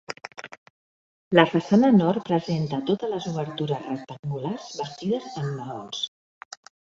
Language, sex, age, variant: Catalan, female, 50-59, Central